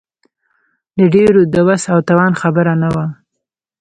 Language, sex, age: Pashto, female, 19-29